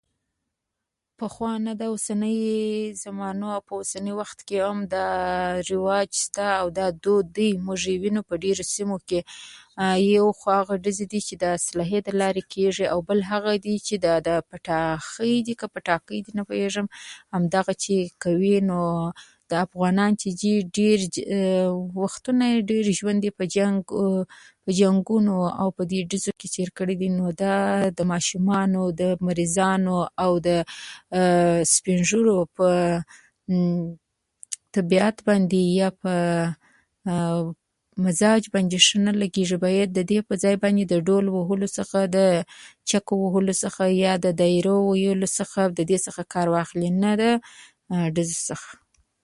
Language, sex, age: Pashto, female, 19-29